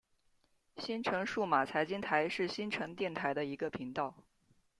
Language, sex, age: Chinese, female, 19-29